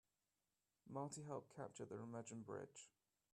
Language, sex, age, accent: English, male, 19-29, England English